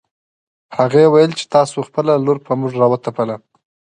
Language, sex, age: Pashto, female, 19-29